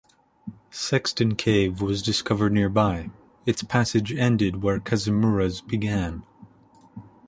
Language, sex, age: English, male, under 19